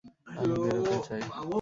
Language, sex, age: Bengali, male, 19-29